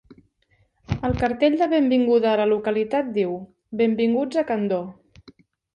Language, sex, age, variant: Catalan, female, 19-29, Central